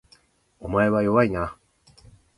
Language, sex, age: Japanese, male, 50-59